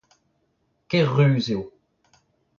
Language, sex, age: Breton, male, 30-39